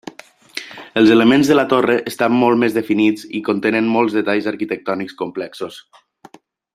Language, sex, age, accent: Catalan, male, 30-39, valencià